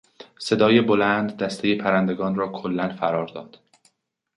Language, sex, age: Persian, male, 19-29